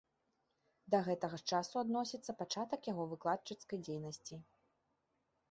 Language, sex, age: Belarusian, female, 19-29